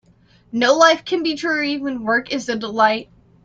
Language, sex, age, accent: English, female, 19-29, United States English